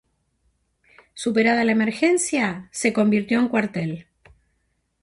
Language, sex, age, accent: Spanish, female, 60-69, Rioplatense: Argentina, Uruguay, este de Bolivia, Paraguay